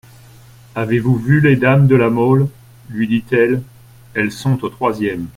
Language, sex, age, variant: French, male, 40-49, Français de métropole